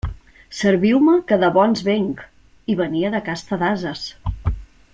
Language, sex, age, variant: Catalan, female, 40-49, Central